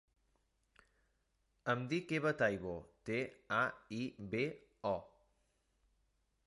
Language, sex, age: Catalan, male, 30-39